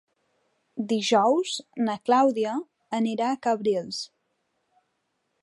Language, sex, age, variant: Catalan, female, 19-29, Central